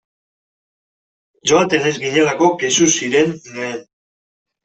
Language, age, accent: Basque, 30-39, Mendebalekoa (Araba, Bizkaia, Gipuzkoako mendebaleko herri batzuk)